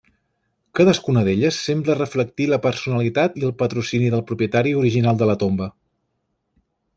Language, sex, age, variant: Catalan, male, 19-29, Central